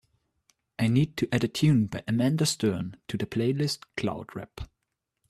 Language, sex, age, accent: English, male, 19-29, United States English